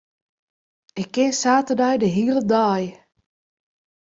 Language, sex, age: Western Frisian, female, 40-49